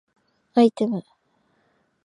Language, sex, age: Japanese, female, 19-29